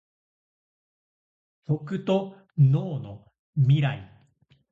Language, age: Japanese, 40-49